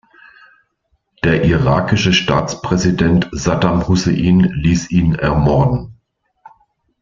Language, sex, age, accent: German, male, 60-69, Deutschland Deutsch